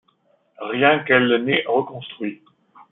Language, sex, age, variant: French, male, 40-49, Français de métropole